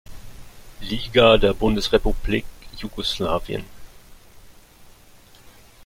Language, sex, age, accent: German, male, 30-39, Schweizerdeutsch